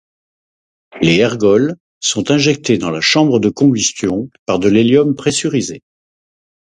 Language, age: French, 50-59